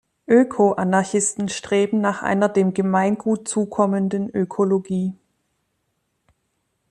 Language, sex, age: German, female, 40-49